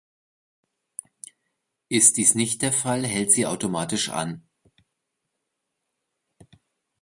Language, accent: German, Deutschland Deutsch